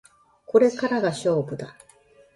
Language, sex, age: Japanese, female, 50-59